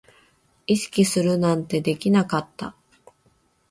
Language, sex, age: Japanese, female, 40-49